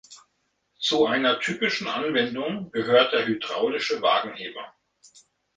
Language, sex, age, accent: German, male, 40-49, Deutschland Deutsch